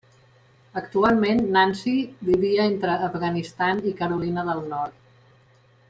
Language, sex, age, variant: Catalan, female, 50-59, Central